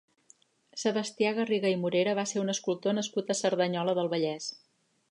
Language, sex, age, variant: Catalan, female, 50-59, Central